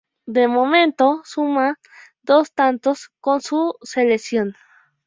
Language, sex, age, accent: Spanish, female, 19-29, México